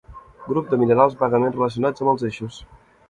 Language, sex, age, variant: Catalan, male, 19-29, Central